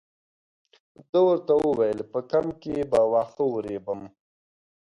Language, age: Pashto, 19-29